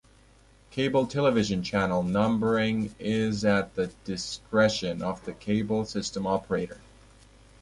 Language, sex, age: English, male, 19-29